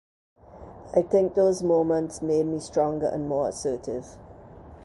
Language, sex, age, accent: English, female, 50-59, West Indies and Bermuda (Bahamas, Bermuda, Jamaica, Trinidad)